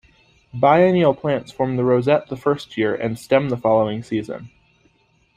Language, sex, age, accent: English, male, under 19, United States English